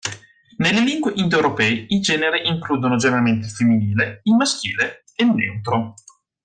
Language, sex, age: Italian, male, 19-29